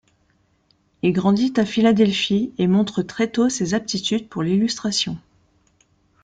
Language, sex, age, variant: French, female, 30-39, Français de métropole